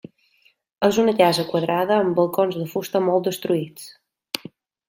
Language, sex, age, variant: Catalan, female, 19-29, Balear